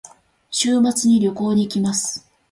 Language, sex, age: Japanese, female, 50-59